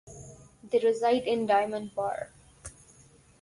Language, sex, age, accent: English, female, under 19, India and South Asia (India, Pakistan, Sri Lanka)